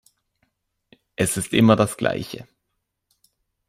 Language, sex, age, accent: German, male, 19-29, Deutschland Deutsch